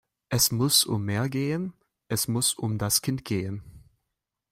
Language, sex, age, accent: German, male, 19-29, Deutschland Deutsch